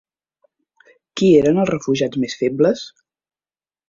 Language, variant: Catalan, Central